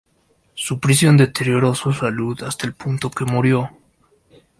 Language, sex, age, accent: Spanish, male, 19-29, Andino-Pacífico: Colombia, Perú, Ecuador, oeste de Bolivia y Venezuela andina